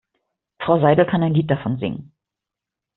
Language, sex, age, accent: German, female, 50-59, Deutschland Deutsch